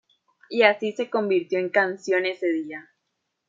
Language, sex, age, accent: Spanish, female, 19-29, Caribe: Cuba, Venezuela, Puerto Rico, República Dominicana, Panamá, Colombia caribeña, México caribeño, Costa del golfo de México